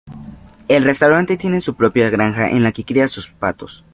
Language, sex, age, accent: Spanish, male, 19-29, España: Norte peninsular (Asturias, Castilla y León, Cantabria, País Vasco, Navarra, Aragón, La Rioja, Guadalajara, Cuenca)